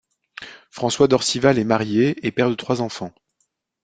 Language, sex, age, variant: French, male, 40-49, Français de métropole